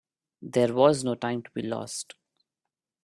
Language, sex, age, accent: English, male, 19-29, India and South Asia (India, Pakistan, Sri Lanka)